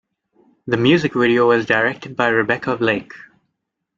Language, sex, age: English, male, under 19